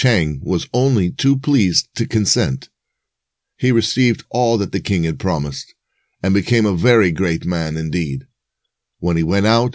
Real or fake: real